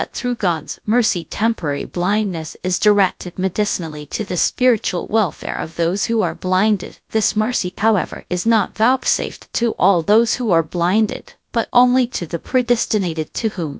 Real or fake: fake